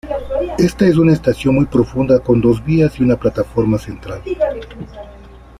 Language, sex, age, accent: Spanish, male, 40-49, Andino-Pacífico: Colombia, Perú, Ecuador, oeste de Bolivia y Venezuela andina